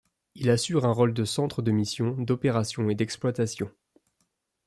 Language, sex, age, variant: French, male, 19-29, Français de métropole